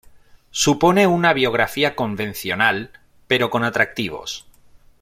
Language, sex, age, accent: Spanish, male, 30-39, España: Norte peninsular (Asturias, Castilla y León, Cantabria, País Vasco, Navarra, Aragón, La Rioja, Guadalajara, Cuenca)